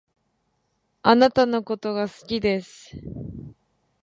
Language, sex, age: Japanese, female, 19-29